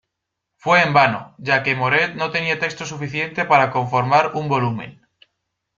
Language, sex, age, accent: Spanish, male, 19-29, España: Centro-Sur peninsular (Madrid, Toledo, Castilla-La Mancha)